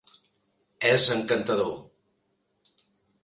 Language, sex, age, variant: Catalan, male, 50-59, Central